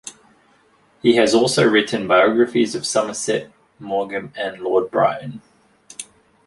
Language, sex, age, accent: English, male, 19-29, Australian English